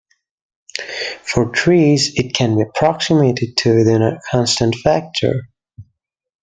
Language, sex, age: English, male, 19-29